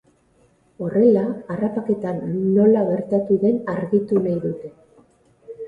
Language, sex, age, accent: Basque, female, 50-59, Erdialdekoa edo Nafarra (Gipuzkoa, Nafarroa)